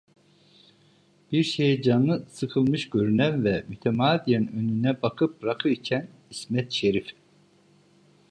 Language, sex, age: Turkish, male, 50-59